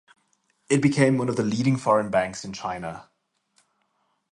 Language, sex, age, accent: English, male, 30-39, Southern African (South Africa, Zimbabwe, Namibia)